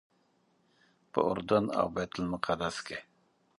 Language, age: Pashto, 50-59